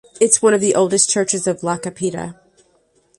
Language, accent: English, United States English